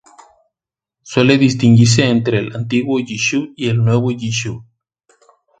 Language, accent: Spanish, América central